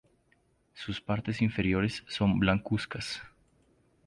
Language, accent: Spanish, Andino-Pacífico: Colombia, Perú, Ecuador, oeste de Bolivia y Venezuela andina